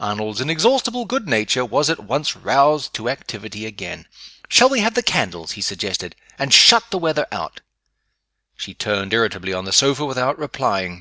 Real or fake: real